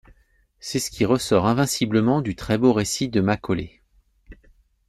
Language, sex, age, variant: French, male, 40-49, Français de métropole